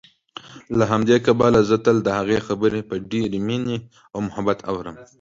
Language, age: Pashto, 19-29